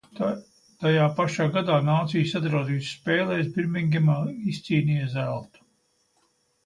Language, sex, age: Latvian, male, 70-79